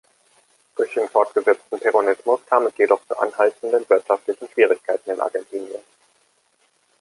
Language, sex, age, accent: German, male, 30-39, Deutschland Deutsch